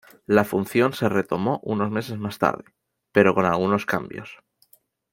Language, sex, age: Spanish, male, 19-29